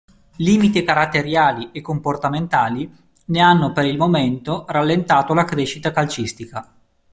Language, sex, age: Italian, male, 30-39